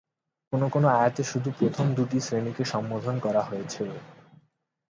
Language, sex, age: Bengali, male, 19-29